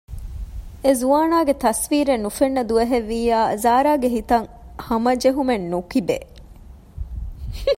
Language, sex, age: Divehi, female, 30-39